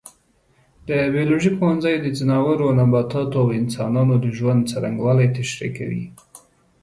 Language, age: Pashto, 19-29